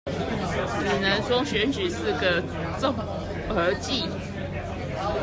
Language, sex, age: Chinese, male, 30-39